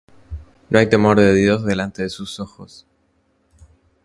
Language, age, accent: Spanish, under 19, Rioplatense: Argentina, Uruguay, este de Bolivia, Paraguay